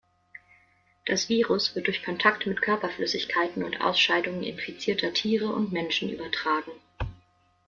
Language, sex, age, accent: German, female, 19-29, Deutschland Deutsch